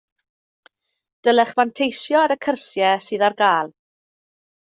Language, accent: Welsh, Y Deyrnas Unedig Cymraeg